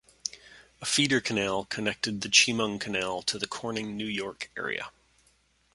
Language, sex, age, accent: English, male, 50-59, Canadian English